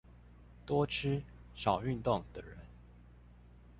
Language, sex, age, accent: Chinese, male, 19-29, 出生地：彰化縣